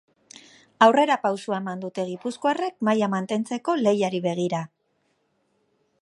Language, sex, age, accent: Basque, female, 40-49, Mendebalekoa (Araba, Bizkaia, Gipuzkoako mendebaleko herri batzuk)